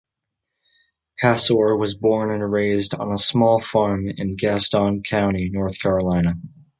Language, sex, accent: English, male, United States English